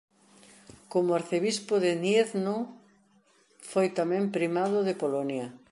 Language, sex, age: Galician, female, 60-69